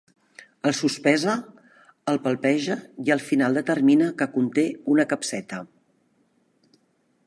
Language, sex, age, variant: Catalan, female, 50-59, Central